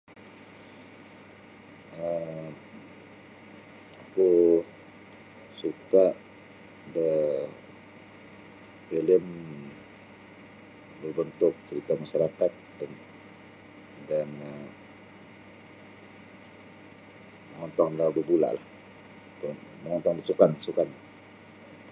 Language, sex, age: Sabah Bisaya, male, 40-49